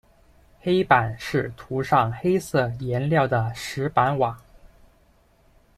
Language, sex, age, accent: Chinese, male, 19-29, 出生地：广东省